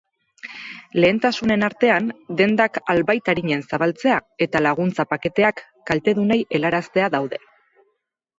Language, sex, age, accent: Basque, female, 30-39, Erdialdekoa edo Nafarra (Gipuzkoa, Nafarroa)